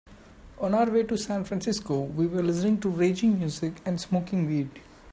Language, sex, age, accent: English, male, 19-29, India and South Asia (India, Pakistan, Sri Lanka)